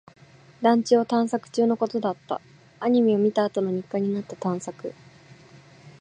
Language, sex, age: Japanese, female, 19-29